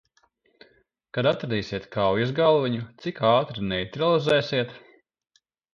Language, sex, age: Latvian, male, 30-39